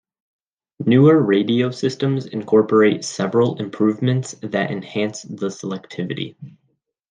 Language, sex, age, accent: English, male, 19-29, United States English